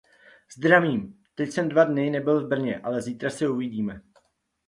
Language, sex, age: Czech, male, 40-49